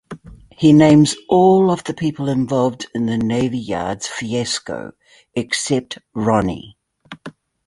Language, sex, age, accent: English, female, 50-59, New Zealand English